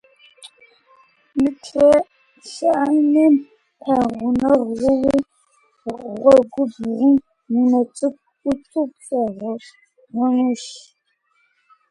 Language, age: Kabardian, under 19